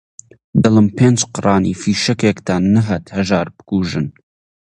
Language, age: Central Kurdish, 19-29